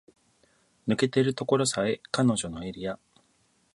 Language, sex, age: Japanese, male, 40-49